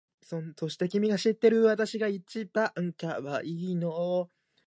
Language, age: Japanese, under 19